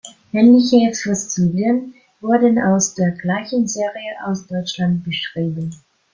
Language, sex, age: German, female, 19-29